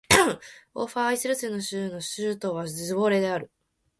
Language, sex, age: Japanese, female, 19-29